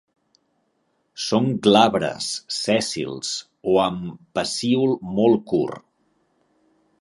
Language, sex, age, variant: Catalan, male, 40-49, Central